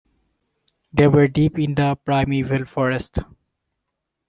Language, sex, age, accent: English, male, 19-29, India and South Asia (India, Pakistan, Sri Lanka)